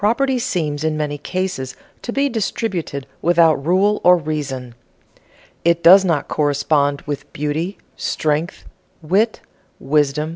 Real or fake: real